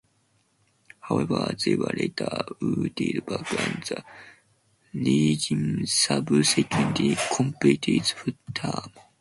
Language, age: English, under 19